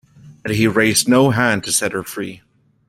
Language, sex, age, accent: English, male, 19-29, United States English